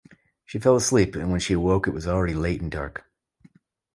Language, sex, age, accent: English, male, 30-39, United States English